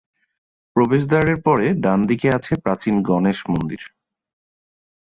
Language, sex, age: Bengali, male, 30-39